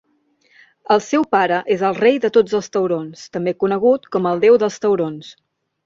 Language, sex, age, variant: Catalan, female, 19-29, Central